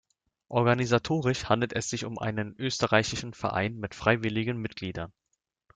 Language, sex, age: German, male, under 19